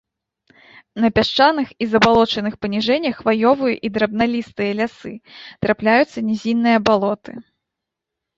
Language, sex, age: Belarusian, female, 19-29